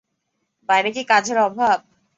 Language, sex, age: Bengali, female, 19-29